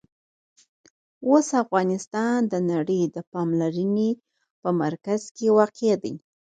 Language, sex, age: Pashto, female, 30-39